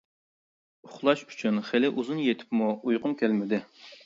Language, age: Uyghur, 30-39